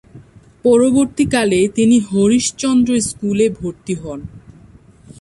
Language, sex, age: Bengali, female, 19-29